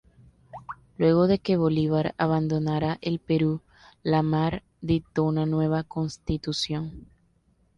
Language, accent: Spanish, Caribe: Cuba, Venezuela, Puerto Rico, República Dominicana, Panamá, Colombia caribeña, México caribeño, Costa del golfo de México